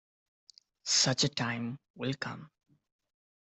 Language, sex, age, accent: English, male, 19-29, India and South Asia (India, Pakistan, Sri Lanka)